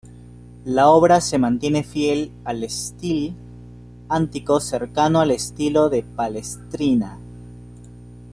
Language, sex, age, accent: Spanish, male, 19-29, Andino-Pacífico: Colombia, Perú, Ecuador, oeste de Bolivia y Venezuela andina